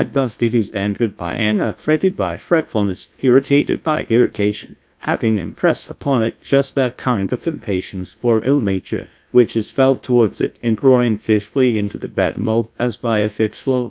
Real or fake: fake